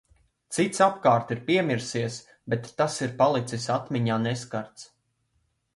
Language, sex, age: Latvian, male, 19-29